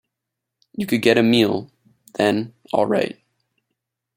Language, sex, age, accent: English, male, 19-29, Canadian English